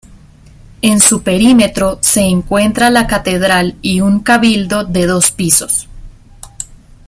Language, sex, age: Spanish, female, 30-39